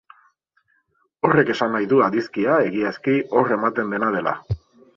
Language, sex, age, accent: Basque, male, 30-39, Mendebalekoa (Araba, Bizkaia, Gipuzkoako mendebaleko herri batzuk)